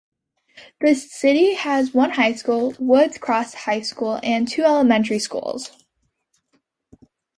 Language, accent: English, United States English